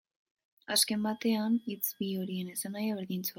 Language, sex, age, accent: Basque, female, 19-29, Mendebalekoa (Araba, Bizkaia, Gipuzkoako mendebaleko herri batzuk)